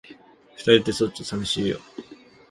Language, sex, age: Japanese, male, 19-29